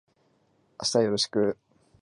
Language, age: Japanese, 19-29